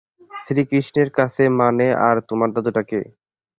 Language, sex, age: Bengali, male, 19-29